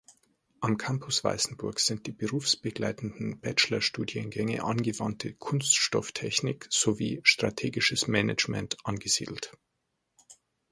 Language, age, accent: German, 30-39, Deutschland Deutsch